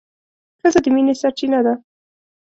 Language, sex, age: Pashto, female, 19-29